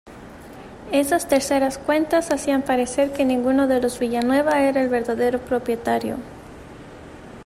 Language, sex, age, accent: Spanish, female, 19-29, México